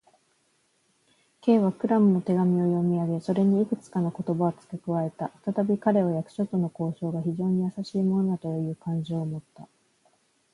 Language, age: Japanese, 30-39